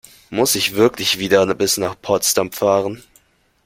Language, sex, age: German, male, 19-29